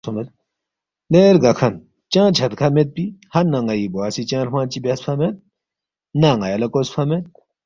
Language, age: Balti, 30-39